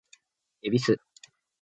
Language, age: Japanese, 19-29